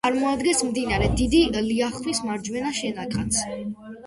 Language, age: Georgian, under 19